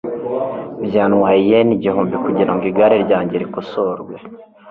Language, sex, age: Kinyarwanda, male, 19-29